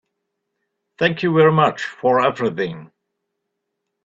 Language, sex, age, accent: English, male, 60-69, England English